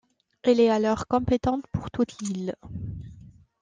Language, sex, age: French, female, 30-39